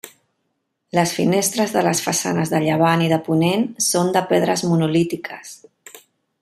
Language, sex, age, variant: Catalan, female, 40-49, Central